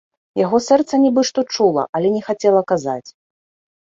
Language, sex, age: Belarusian, female, 30-39